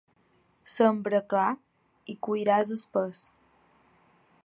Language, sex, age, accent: Catalan, female, 19-29, balear; valencià; menorquí